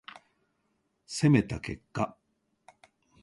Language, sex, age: Japanese, male, 60-69